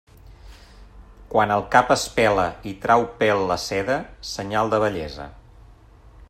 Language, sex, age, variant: Catalan, male, 40-49, Central